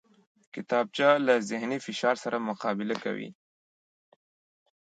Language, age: Pashto, 19-29